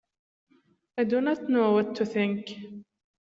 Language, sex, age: English, female, 19-29